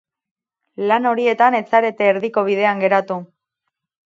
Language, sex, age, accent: Basque, female, 30-39, Erdialdekoa edo Nafarra (Gipuzkoa, Nafarroa)